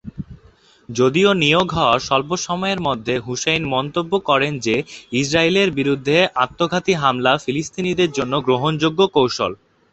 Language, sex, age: Bengali, male, 19-29